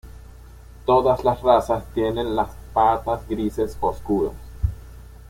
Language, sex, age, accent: Spanish, male, under 19, Caribe: Cuba, Venezuela, Puerto Rico, República Dominicana, Panamá, Colombia caribeña, México caribeño, Costa del golfo de México